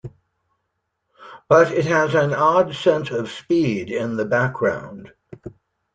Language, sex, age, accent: English, male, 60-69, United States English